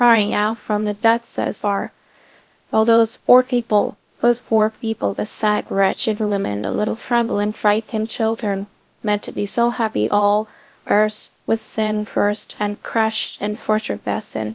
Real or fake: fake